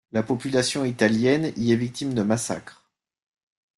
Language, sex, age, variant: French, male, 50-59, Français de métropole